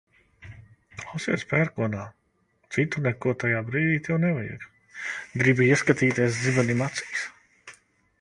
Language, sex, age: Latvian, male, 30-39